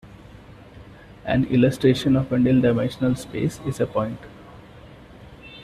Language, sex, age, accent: English, male, 19-29, India and South Asia (India, Pakistan, Sri Lanka)